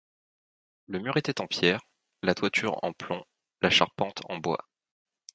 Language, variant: French, Français de métropole